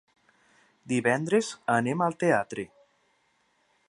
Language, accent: Catalan, Lleidatà